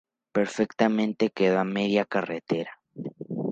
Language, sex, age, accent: Spanish, male, under 19, México